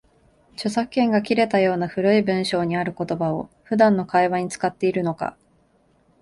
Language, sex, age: Japanese, female, 19-29